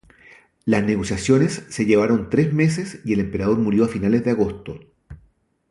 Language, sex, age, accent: Spanish, male, 40-49, Chileno: Chile, Cuyo